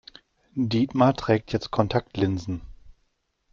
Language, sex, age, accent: German, male, 40-49, Deutschland Deutsch